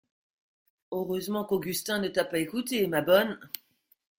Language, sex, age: French, female, 50-59